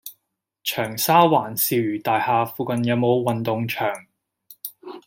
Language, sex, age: Cantonese, male, 30-39